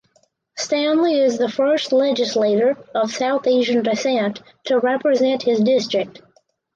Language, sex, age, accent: English, female, under 19, United States English